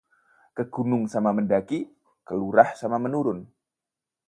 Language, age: Indonesian, 30-39